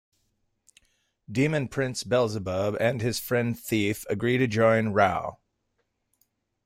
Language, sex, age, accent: English, male, 50-59, United States English